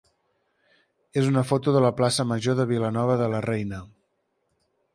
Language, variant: Catalan, Central